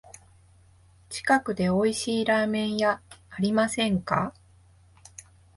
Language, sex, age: Japanese, female, 30-39